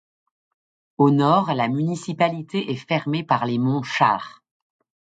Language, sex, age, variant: French, female, 40-49, Français de métropole